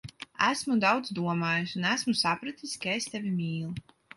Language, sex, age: Latvian, female, 19-29